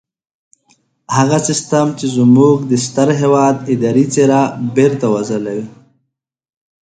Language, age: Pashto, 19-29